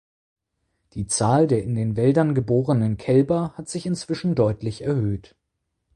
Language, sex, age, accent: German, male, 19-29, Deutschland Deutsch